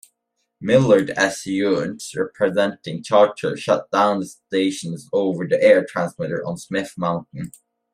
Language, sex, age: English, male, under 19